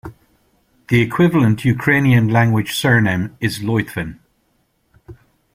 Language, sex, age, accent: English, male, 50-59, Irish English